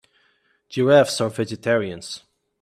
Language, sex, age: English, male, 19-29